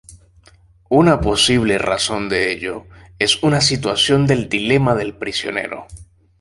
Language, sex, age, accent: Spanish, male, 19-29, Caribe: Cuba, Venezuela, Puerto Rico, República Dominicana, Panamá, Colombia caribeña, México caribeño, Costa del golfo de México